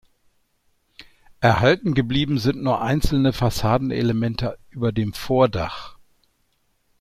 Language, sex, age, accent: German, male, 60-69, Deutschland Deutsch